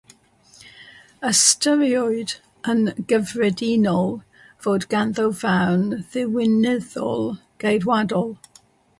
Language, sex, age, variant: Welsh, female, 60-69, South-Western Welsh